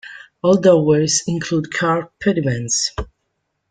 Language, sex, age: English, female, 40-49